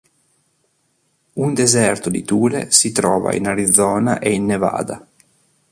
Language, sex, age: Italian, male, 40-49